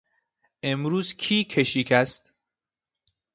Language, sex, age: Persian, male, 19-29